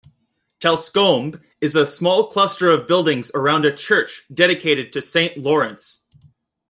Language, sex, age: English, male, 19-29